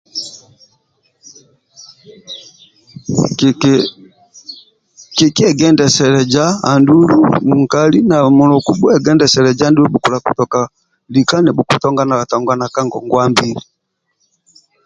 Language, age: Amba (Uganda), 50-59